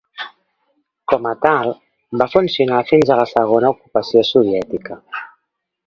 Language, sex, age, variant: Catalan, female, 50-59, Central